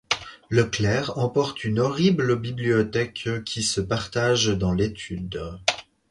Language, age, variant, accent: French, 19-29, Français d'Europe, Français de Suisse